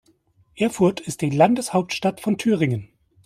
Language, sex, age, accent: German, male, 40-49, Deutschland Deutsch